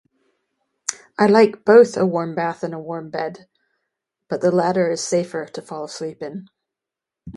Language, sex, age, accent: English, female, 50-59, United States English; England English